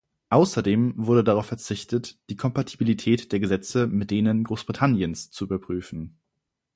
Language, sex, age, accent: German, male, 19-29, Deutschland Deutsch